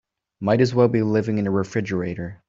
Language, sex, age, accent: English, male, 19-29, United States English